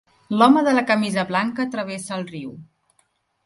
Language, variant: Catalan, Central